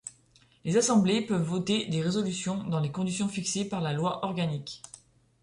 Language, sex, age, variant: French, female, 30-39, Français de métropole